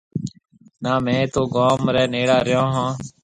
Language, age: Marwari (Pakistan), 40-49